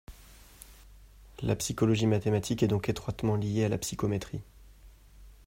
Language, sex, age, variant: French, male, 19-29, Français de métropole